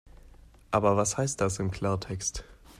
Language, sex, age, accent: German, male, 19-29, Deutschland Deutsch